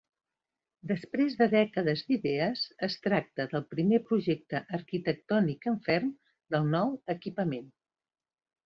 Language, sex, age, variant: Catalan, female, 60-69, Central